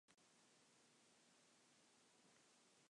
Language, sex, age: English, male, under 19